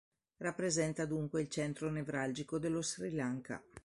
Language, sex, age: Italian, female, 60-69